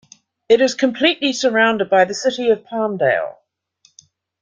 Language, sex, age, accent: English, female, 60-69, New Zealand English